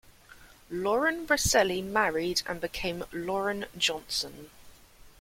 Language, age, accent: English, 19-29, England English